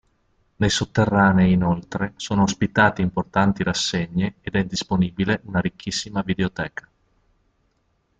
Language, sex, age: Italian, male, 40-49